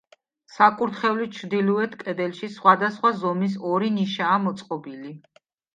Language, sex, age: Georgian, female, 40-49